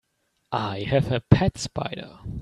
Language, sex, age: English, male, 19-29